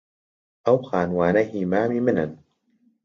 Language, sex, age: Central Kurdish, male, 19-29